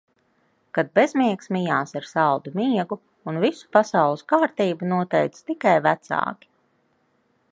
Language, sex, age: Latvian, female, 40-49